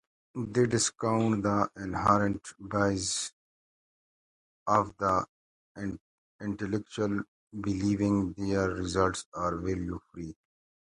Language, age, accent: English, 40-49, United States English